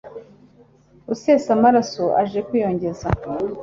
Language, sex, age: Kinyarwanda, female, 40-49